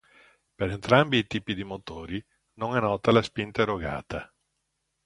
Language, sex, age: Italian, male, 50-59